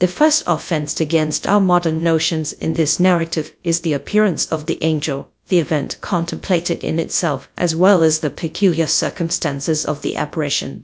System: TTS, GradTTS